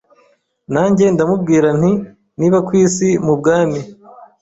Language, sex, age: Kinyarwanda, male, 30-39